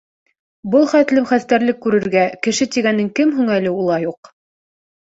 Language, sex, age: Bashkir, female, 19-29